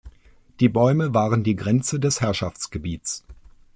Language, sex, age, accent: German, male, 50-59, Deutschland Deutsch